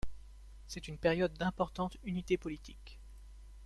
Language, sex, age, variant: French, male, 19-29, Français de métropole